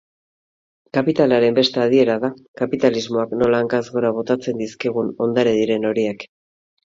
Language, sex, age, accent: Basque, female, 40-49, Mendebalekoa (Araba, Bizkaia, Gipuzkoako mendebaleko herri batzuk)